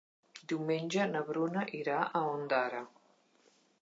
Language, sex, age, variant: Catalan, female, 60-69, Central